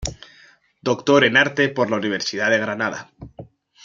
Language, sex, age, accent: Spanish, male, 19-29, España: Norte peninsular (Asturias, Castilla y León, Cantabria, País Vasco, Navarra, Aragón, La Rioja, Guadalajara, Cuenca)